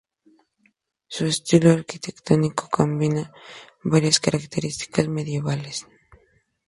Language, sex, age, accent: Spanish, female, 19-29, México